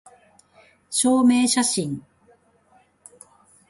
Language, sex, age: Japanese, female, 60-69